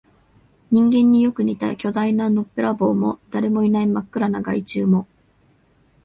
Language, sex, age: Japanese, female, 19-29